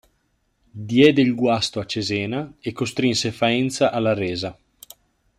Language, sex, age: Italian, male, 19-29